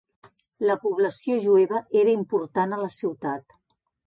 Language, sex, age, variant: Catalan, female, 50-59, Central